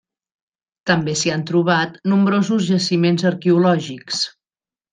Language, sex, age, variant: Catalan, female, 50-59, Central